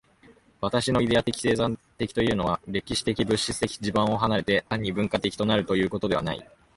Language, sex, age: Japanese, male, 19-29